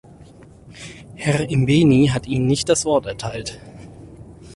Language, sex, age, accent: German, male, 30-39, Deutschland Deutsch